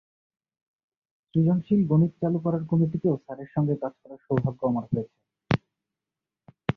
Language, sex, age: Bengali, male, 19-29